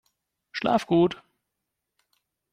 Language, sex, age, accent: German, male, 40-49, Deutschland Deutsch